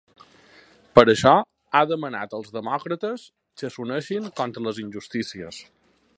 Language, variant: Catalan, Balear